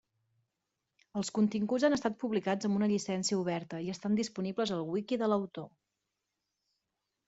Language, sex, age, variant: Catalan, female, 30-39, Central